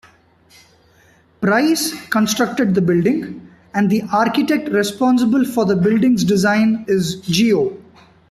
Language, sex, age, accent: English, male, 30-39, India and South Asia (India, Pakistan, Sri Lanka)